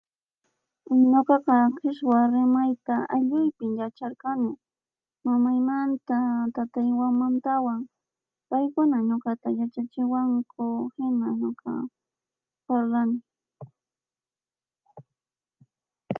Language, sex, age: Puno Quechua, female, 19-29